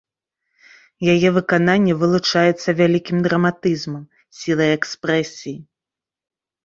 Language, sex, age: Belarusian, female, 30-39